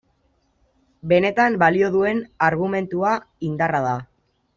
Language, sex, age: Basque, female, 19-29